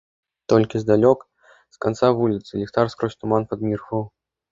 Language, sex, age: Belarusian, male, 19-29